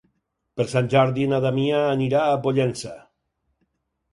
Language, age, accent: Catalan, 60-69, valencià